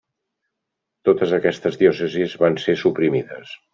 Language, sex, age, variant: Catalan, male, 60-69, Central